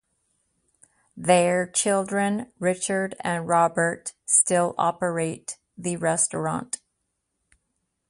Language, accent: English, midwest